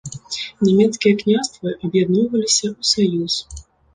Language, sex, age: Belarusian, female, 19-29